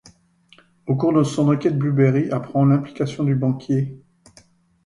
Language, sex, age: French, male, 50-59